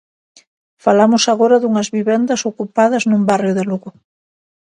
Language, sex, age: Galician, female, 50-59